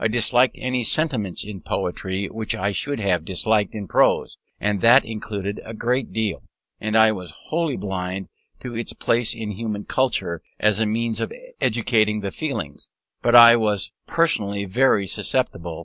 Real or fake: real